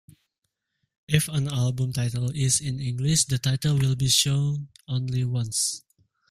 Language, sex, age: English, male, 19-29